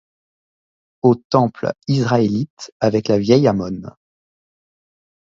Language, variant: French, Français de métropole